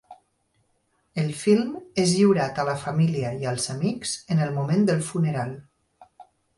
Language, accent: Catalan, valencià